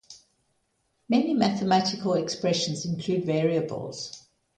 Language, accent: English, Southern African (South Africa, Zimbabwe, Namibia)